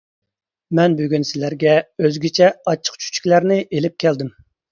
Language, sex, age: Uyghur, male, 30-39